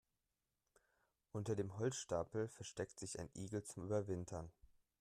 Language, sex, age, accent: German, male, 19-29, Deutschland Deutsch